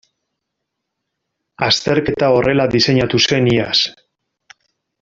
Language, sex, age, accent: Basque, male, 30-39, Mendebalekoa (Araba, Bizkaia, Gipuzkoako mendebaleko herri batzuk)